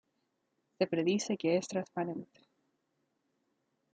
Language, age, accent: Spanish, 19-29, Chileno: Chile, Cuyo